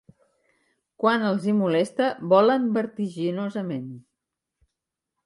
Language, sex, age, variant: Catalan, female, 50-59, Central